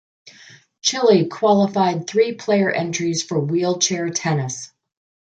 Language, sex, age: English, female, 50-59